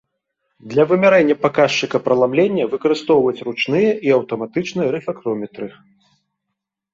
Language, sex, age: Belarusian, male, 40-49